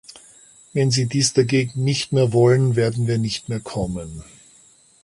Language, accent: German, Österreichisches Deutsch